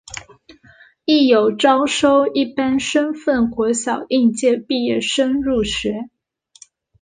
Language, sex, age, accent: Chinese, female, 19-29, 出生地：浙江省